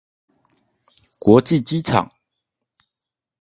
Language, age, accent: Chinese, 30-39, 出生地：宜蘭縣